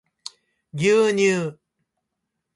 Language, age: Japanese, 70-79